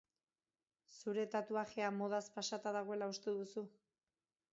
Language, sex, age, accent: Basque, female, 40-49, Erdialdekoa edo Nafarra (Gipuzkoa, Nafarroa)